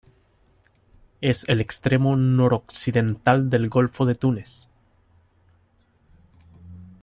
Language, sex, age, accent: Spanish, male, 19-29, América central